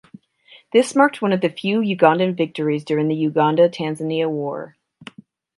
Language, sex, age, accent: English, female, 30-39, United States English; Canadian English